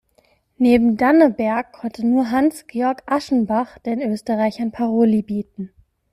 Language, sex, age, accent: German, female, 30-39, Deutschland Deutsch